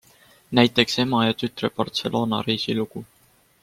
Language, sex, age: Estonian, male, 19-29